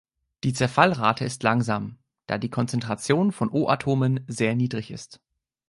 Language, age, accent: German, 19-29, Deutschland Deutsch